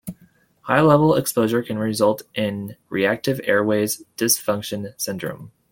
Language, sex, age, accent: English, male, 19-29, United States English